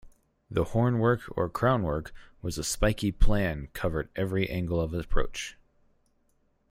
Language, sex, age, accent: English, male, 19-29, United States English